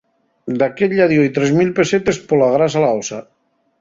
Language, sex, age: Asturian, male, 50-59